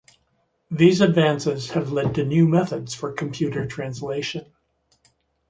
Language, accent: English, United States English